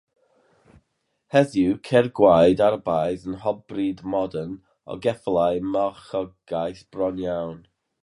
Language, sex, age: Welsh, male, 50-59